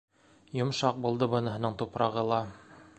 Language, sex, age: Bashkir, male, 30-39